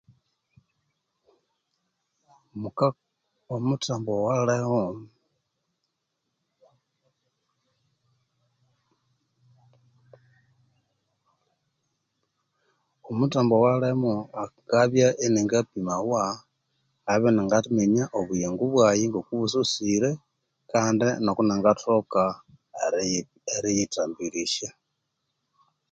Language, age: Konzo, 40-49